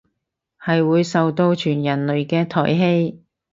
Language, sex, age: Cantonese, female, 30-39